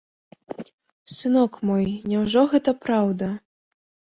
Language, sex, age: Belarusian, female, 19-29